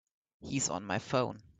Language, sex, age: English, male, under 19